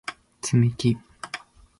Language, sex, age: Japanese, male, 19-29